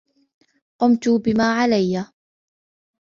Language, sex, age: Arabic, female, 19-29